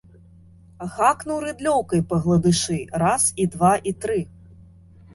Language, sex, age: Belarusian, female, 30-39